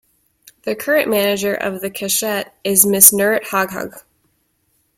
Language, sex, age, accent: English, female, 19-29, United States English